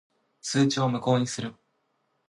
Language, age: Japanese, 19-29